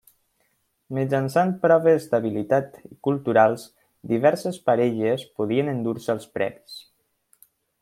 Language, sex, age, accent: Catalan, male, under 19, valencià